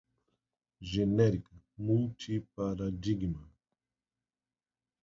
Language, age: Portuguese, 50-59